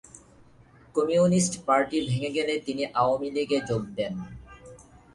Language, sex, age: Bengali, male, 19-29